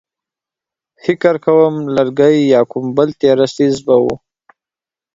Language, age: Pashto, 30-39